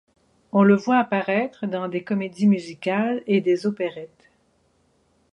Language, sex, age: French, female, 50-59